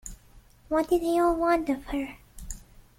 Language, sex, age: English, female, 19-29